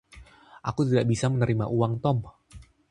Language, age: Indonesian, 19-29